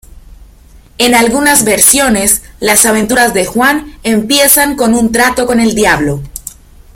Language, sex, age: Spanish, female, 19-29